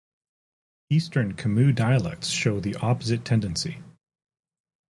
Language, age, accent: English, 40-49, Canadian English